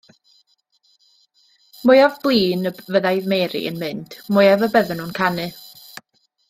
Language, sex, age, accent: Welsh, female, 19-29, Y Deyrnas Unedig Cymraeg